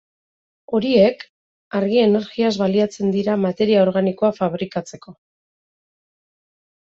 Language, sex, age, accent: Basque, female, 50-59, Mendebalekoa (Araba, Bizkaia, Gipuzkoako mendebaleko herri batzuk)